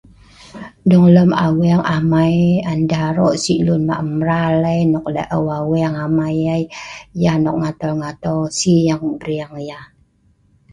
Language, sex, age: Sa'ban, female, 50-59